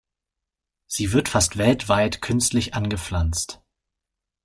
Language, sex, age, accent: German, male, 19-29, Deutschland Deutsch